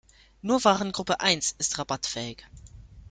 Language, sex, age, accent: German, female, 19-29, Deutschland Deutsch